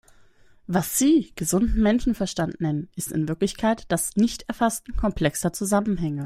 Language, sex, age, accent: German, female, 19-29, Deutschland Deutsch